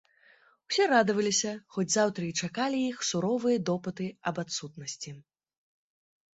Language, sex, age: Belarusian, female, 19-29